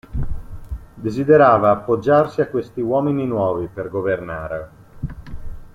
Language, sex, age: Italian, male, 30-39